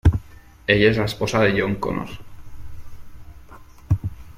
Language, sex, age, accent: Spanish, male, 19-29, España: Centro-Sur peninsular (Madrid, Toledo, Castilla-La Mancha)